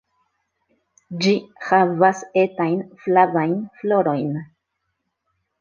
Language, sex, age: Esperanto, female, 40-49